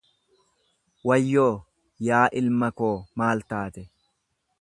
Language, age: Oromo, 30-39